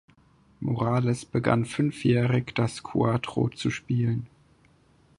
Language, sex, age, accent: German, male, 19-29, Deutschland Deutsch